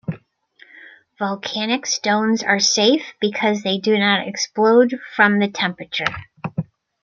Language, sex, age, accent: English, female, 60-69, United States English